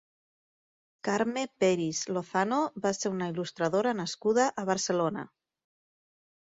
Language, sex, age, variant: Catalan, female, 30-39, Nord-Occidental